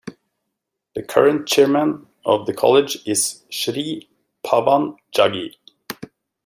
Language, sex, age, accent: English, male, 40-49, United States English